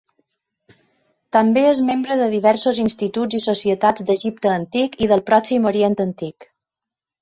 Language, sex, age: Catalan, female, 50-59